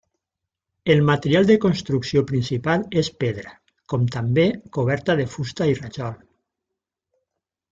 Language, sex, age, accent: Catalan, male, 60-69, valencià